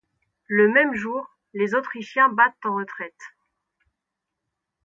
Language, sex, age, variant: French, female, 19-29, Français de métropole